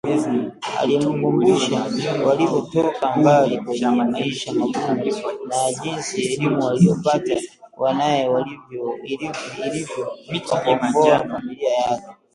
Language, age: Swahili, 19-29